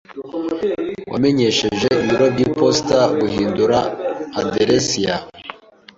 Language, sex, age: Kinyarwanda, male, 19-29